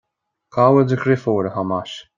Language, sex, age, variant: Irish, male, 30-39, Gaeilge Chonnacht